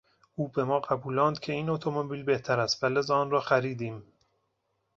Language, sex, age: Persian, male, 30-39